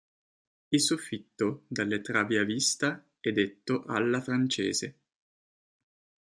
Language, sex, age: Italian, male, 19-29